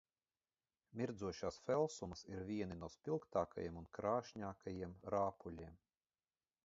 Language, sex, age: Latvian, male, 40-49